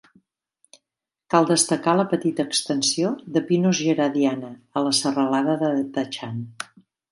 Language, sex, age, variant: Catalan, female, 60-69, Central